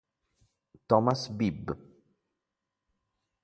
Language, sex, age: Italian, male, 40-49